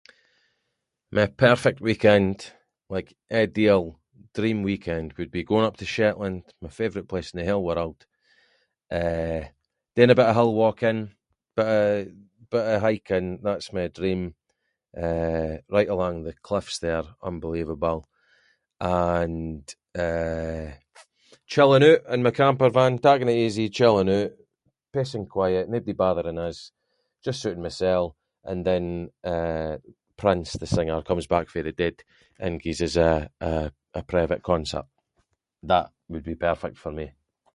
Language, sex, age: Scots, male, 30-39